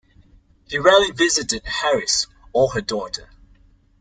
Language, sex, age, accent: English, male, 19-29, Singaporean English